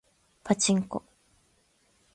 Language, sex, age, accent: Japanese, female, 19-29, 標準